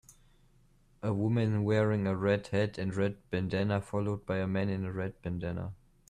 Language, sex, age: English, male, under 19